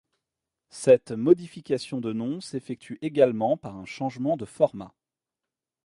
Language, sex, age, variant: French, male, 30-39, Français de métropole